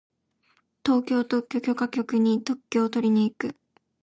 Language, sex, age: Japanese, female, under 19